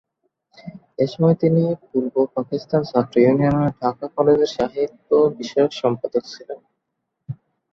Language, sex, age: Bengali, male, 19-29